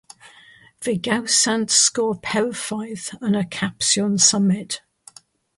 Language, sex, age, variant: Welsh, female, 60-69, South-Western Welsh